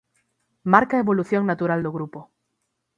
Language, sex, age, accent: Galician, female, 19-29, Atlántico (seseo e gheada); Normativo (estándar)